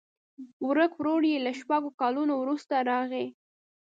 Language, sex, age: Pashto, female, 19-29